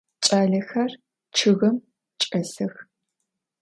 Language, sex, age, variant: Adyghe, female, 19-29, Адыгабзэ (Кирил, пстэумэ зэдыряе)